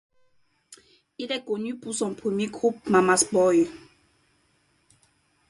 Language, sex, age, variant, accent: French, female, 19-29, Français d'Afrique subsaharienne et des îles africaines, Français du Cameroun